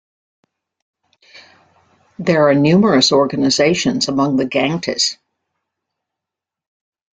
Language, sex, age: English, female, 70-79